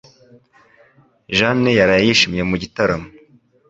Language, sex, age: Kinyarwanda, male, 19-29